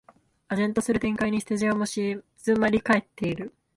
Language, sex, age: Japanese, female, 19-29